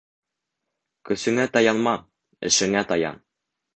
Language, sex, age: Bashkir, male, 19-29